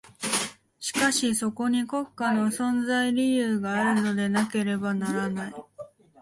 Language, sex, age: Japanese, female, 19-29